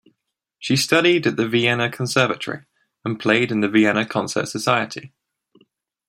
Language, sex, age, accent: English, male, 19-29, England English